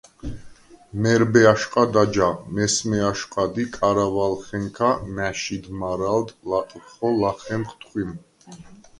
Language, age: Svan, 40-49